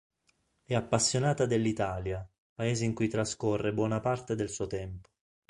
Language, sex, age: Italian, male, 30-39